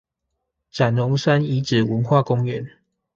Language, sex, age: Chinese, male, 19-29